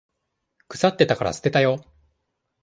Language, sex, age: Japanese, male, 19-29